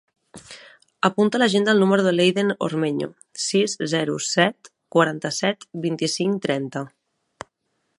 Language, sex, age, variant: Catalan, female, 30-39, Central